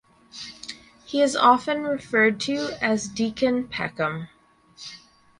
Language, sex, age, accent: English, female, 30-39, Canadian English